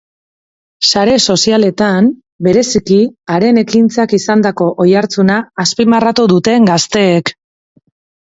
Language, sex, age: Basque, female, 40-49